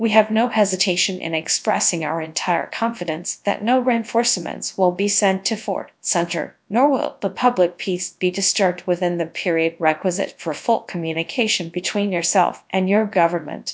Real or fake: fake